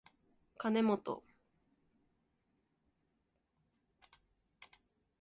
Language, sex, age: Japanese, female, under 19